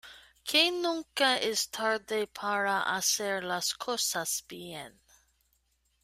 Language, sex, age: Spanish, female, 30-39